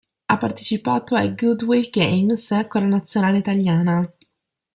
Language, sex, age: Italian, female, 30-39